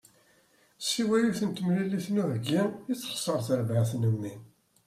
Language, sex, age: Kabyle, male, 50-59